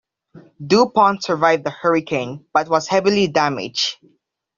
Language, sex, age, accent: English, male, under 19, Filipino